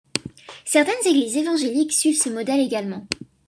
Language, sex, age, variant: French, female, under 19, Français de métropole